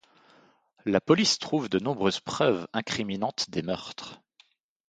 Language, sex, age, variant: French, male, 30-39, Français de métropole